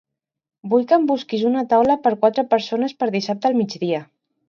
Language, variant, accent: Catalan, Central, central